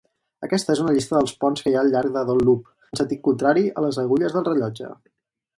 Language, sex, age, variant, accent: Catalan, male, 30-39, Central, central